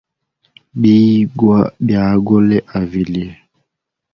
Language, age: Hemba, 19-29